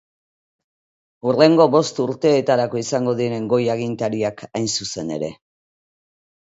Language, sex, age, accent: Basque, female, 50-59, Mendebalekoa (Araba, Bizkaia, Gipuzkoako mendebaleko herri batzuk)